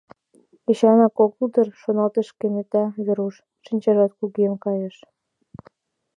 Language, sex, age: Mari, female, under 19